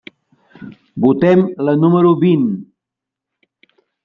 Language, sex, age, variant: Catalan, male, 60-69, Central